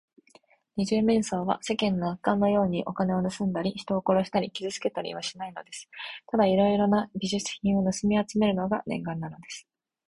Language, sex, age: Japanese, female, 19-29